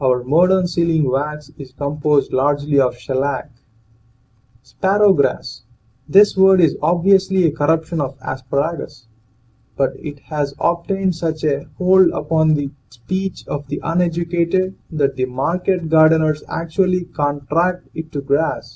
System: none